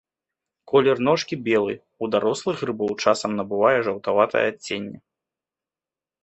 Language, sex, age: Belarusian, male, 30-39